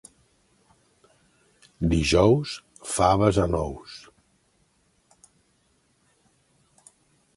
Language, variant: Catalan, Central